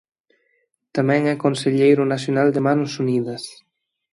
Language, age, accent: Galician, 19-29, Atlántico (seseo e gheada)